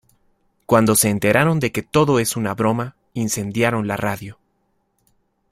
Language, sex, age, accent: Spanish, male, 30-39, México